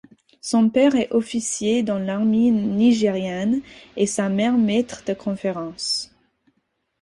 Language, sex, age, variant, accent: French, female, 19-29, Français d'Amérique du Nord, Français des États-Unis